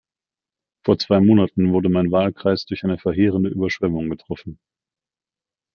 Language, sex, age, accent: German, male, 40-49, Deutschland Deutsch